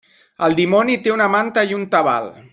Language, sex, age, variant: Catalan, male, 30-39, Central